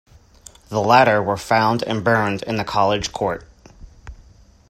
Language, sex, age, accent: English, male, 30-39, United States English